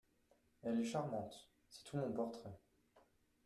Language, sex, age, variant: French, male, under 19, Français de métropole